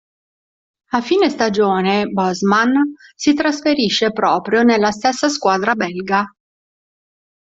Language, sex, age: Italian, female, 50-59